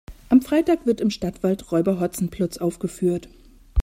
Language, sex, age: German, female, 30-39